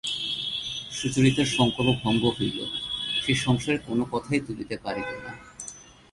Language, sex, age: Bengali, male, 30-39